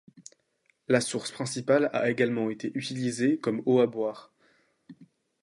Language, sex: French, male